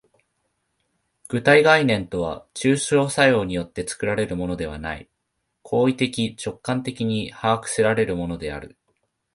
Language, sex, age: Japanese, male, 19-29